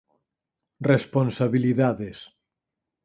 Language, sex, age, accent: Galician, male, 30-39, Normativo (estándar)